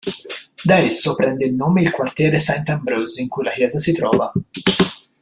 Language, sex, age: Italian, male, under 19